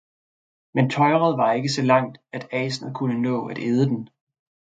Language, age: Danish, 30-39